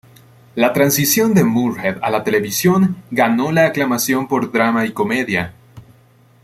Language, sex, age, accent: Spanish, male, 19-29, América central